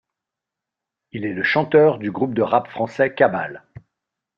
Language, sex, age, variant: French, male, 40-49, Français de métropole